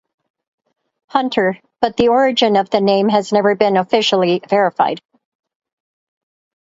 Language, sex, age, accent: English, female, 60-69, United States English